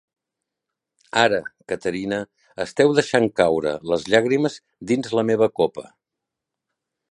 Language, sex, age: Catalan, male, 60-69